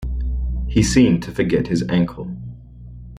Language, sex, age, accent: English, male, 30-39, Australian English